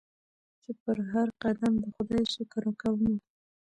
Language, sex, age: Pashto, female, 19-29